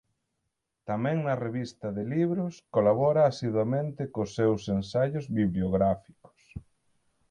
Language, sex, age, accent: Galician, male, 30-39, Atlántico (seseo e gheada)